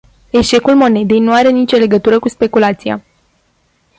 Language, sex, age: Romanian, female, 19-29